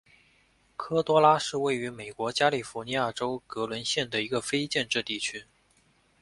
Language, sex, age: Chinese, male, 19-29